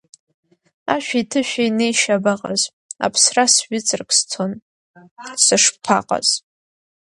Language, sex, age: Abkhazian, female, under 19